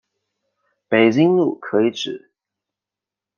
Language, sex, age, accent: Chinese, male, 19-29, 出生地：湖北省